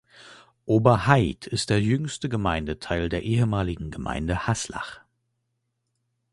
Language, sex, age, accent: German, male, 19-29, Deutschland Deutsch